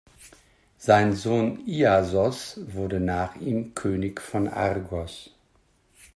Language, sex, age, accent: German, male, 50-59, Deutschland Deutsch